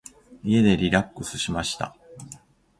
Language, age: Japanese, 40-49